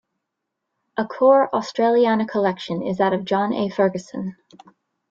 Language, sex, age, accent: English, female, 30-39, United States English